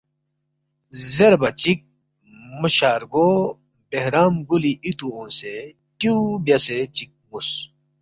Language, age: Balti, 30-39